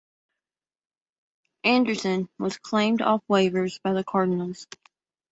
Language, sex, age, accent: English, female, 19-29, United States English